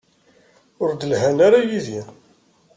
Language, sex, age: Kabyle, male, 50-59